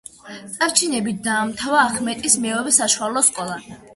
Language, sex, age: Georgian, female, 90+